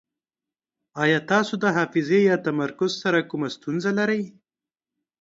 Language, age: Pashto, 19-29